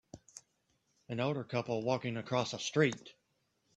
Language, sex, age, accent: English, male, 40-49, United States English